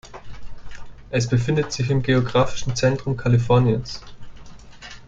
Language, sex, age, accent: German, male, 19-29, Deutschland Deutsch